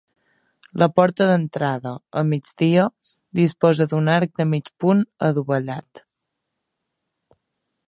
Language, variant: Catalan, Central